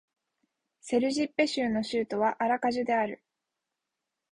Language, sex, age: Japanese, female, 19-29